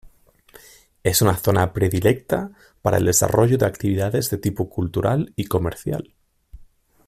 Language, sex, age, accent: Spanish, male, 30-39, España: Centro-Sur peninsular (Madrid, Toledo, Castilla-La Mancha)